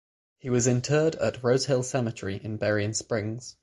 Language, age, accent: English, 19-29, England English; Northern English